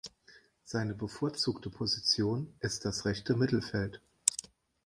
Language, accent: German, Deutschland Deutsch